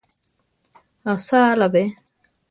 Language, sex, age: Central Tarahumara, female, 30-39